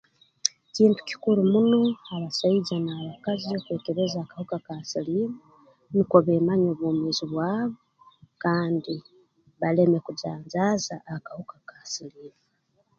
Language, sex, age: Tooro, female, 30-39